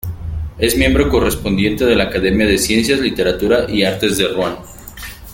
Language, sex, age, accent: Spanish, male, 19-29, México